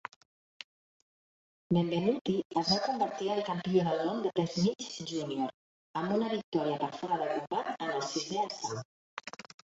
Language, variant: Catalan, Central